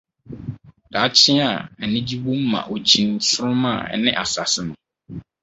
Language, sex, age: Akan, male, 30-39